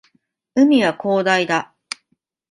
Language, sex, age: Japanese, female, 40-49